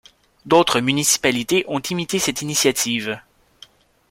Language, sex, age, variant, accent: French, male, 19-29, Français d'Amérique du Nord, Français du Canada